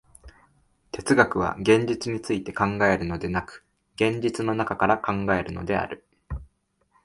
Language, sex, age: Japanese, male, 19-29